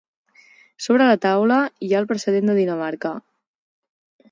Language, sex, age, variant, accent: Catalan, female, 19-29, Central, central